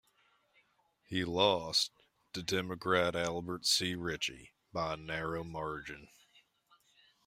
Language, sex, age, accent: English, male, 19-29, United States English